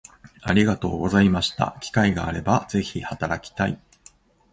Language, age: Japanese, 40-49